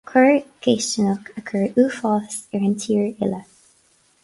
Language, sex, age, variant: Irish, female, 19-29, Gaeilge na Mumhan